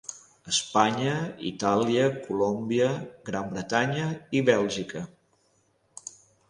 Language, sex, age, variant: Catalan, male, 50-59, Central